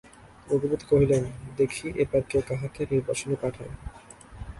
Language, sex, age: Bengali, male, 19-29